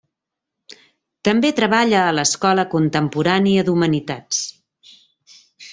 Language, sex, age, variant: Catalan, female, 40-49, Central